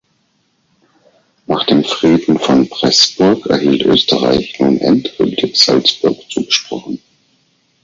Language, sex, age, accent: German, male, 50-59, Deutschland Deutsch